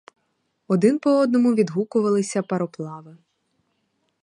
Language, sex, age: Ukrainian, female, 19-29